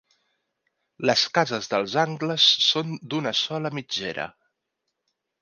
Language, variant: Catalan, Central